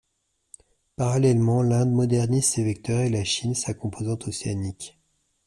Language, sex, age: French, male, 30-39